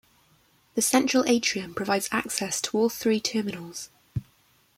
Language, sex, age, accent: English, female, 19-29, England English